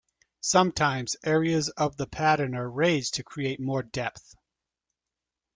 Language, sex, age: English, male, 30-39